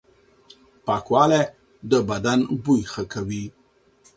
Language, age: Pashto, 40-49